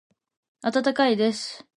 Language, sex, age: Japanese, female, under 19